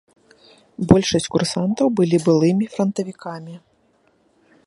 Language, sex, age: Belarusian, female, 30-39